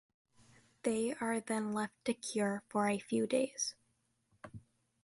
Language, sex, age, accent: English, female, under 19, United States English